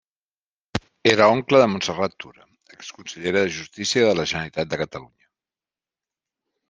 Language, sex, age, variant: Catalan, male, 50-59, Central